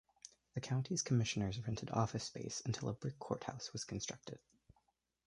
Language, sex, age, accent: English, male, 19-29, United States English